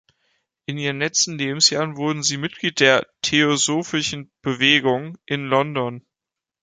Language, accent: German, Deutschland Deutsch